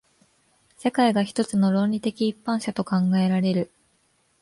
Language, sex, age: Japanese, female, 19-29